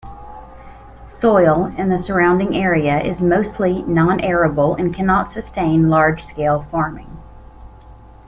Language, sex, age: English, female, 40-49